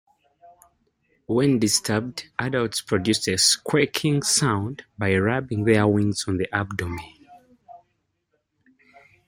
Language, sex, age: English, male, 19-29